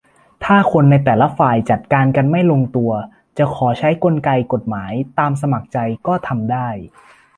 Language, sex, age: Thai, male, 19-29